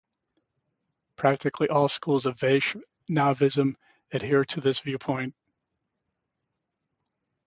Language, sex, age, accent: English, male, 60-69, United States English